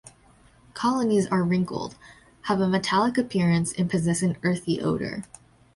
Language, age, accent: English, under 19, United States English